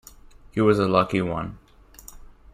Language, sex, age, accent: English, male, under 19, United States English